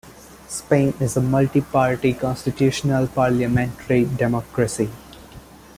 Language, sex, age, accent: English, male, 19-29, India and South Asia (India, Pakistan, Sri Lanka)